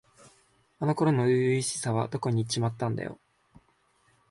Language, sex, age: Japanese, male, 19-29